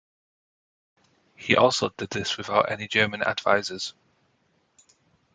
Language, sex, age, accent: English, male, 19-29, England English